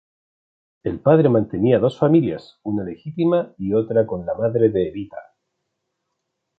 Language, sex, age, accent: Spanish, male, 40-49, Chileno: Chile, Cuyo